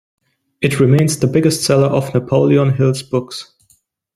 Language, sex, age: English, male, 19-29